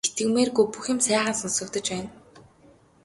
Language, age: Mongolian, 19-29